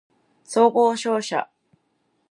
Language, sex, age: Japanese, female, 19-29